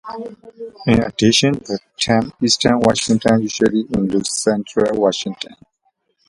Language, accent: English, United States English